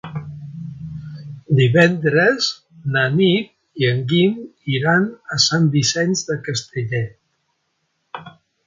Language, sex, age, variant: Catalan, male, 60-69, Central